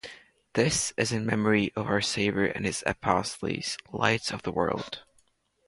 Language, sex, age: English, male, under 19